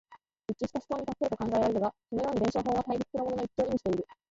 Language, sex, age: Japanese, female, under 19